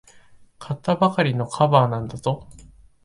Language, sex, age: Japanese, male, 19-29